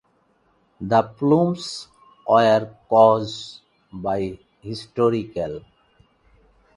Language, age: English, 40-49